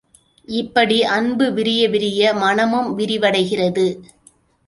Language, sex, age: Tamil, female, 40-49